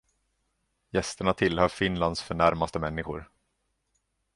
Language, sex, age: Swedish, male, 30-39